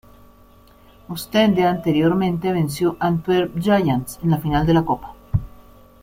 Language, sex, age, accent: Spanish, female, 50-59, Andino-Pacífico: Colombia, Perú, Ecuador, oeste de Bolivia y Venezuela andina